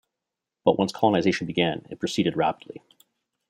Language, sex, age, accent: English, male, 30-39, Canadian English